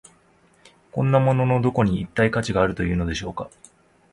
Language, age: Japanese, 30-39